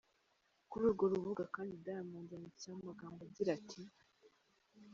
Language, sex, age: Kinyarwanda, female, under 19